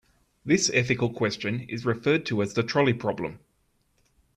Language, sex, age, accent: English, male, 30-39, Australian English